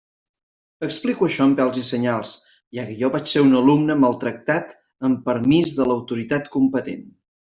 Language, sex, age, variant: Catalan, male, 19-29, Central